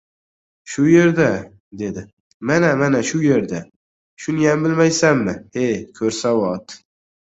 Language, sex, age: Uzbek, male, 19-29